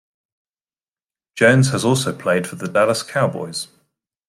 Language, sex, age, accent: English, male, 40-49, England English